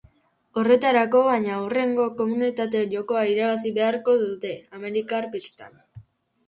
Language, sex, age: Basque, female, under 19